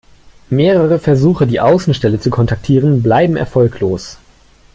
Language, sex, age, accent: German, male, 19-29, Deutschland Deutsch